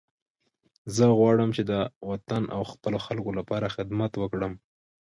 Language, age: Pashto, 19-29